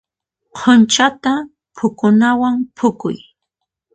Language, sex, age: Puno Quechua, female, 30-39